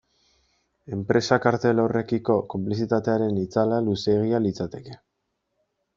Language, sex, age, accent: Basque, male, 19-29, Erdialdekoa edo Nafarra (Gipuzkoa, Nafarroa)